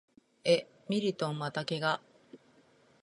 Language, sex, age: Japanese, female, 50-59